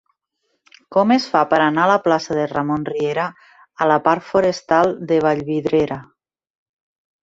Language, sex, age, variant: Catalan, female, 40-49, Central